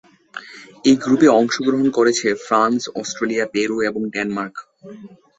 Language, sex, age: Bengali, male, 19-29